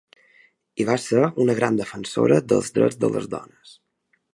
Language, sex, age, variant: Catalan, male, 19-29, Balear